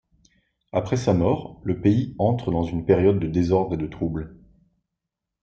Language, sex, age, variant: French, male, 19-29, Français de métropole